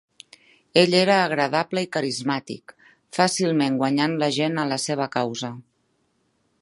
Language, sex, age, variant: Catalan, female, 50-59, Central